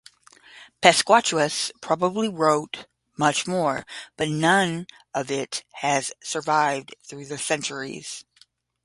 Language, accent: English, United States English; Midwestern